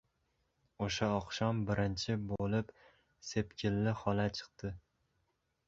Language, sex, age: Uzbek, male, 19-29